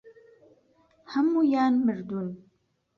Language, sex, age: Central Kurdish, female, 19-29